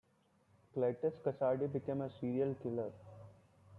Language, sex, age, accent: English, male, 19-29, India and South Asia (India, Pakistan, Sri Lanka)